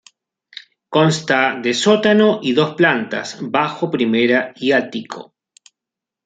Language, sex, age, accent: Spanish, male, 50-59, Rioplatense: Argentina, Uruguay, este de Bolivia, Paraguay